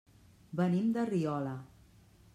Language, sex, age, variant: Catalan, female, 40-49, Central